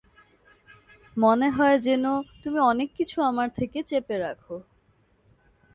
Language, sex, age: Bengali, female, 19-29